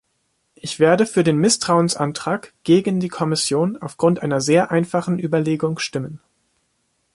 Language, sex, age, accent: German, male, 19-29, Deutschland Deutsch